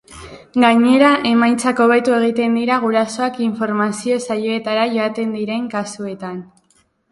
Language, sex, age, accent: Basque, female, 40-49, Mendebalekoa (Araba, Bizkaia, Gipuzkoako mendebaleko herri batzuk)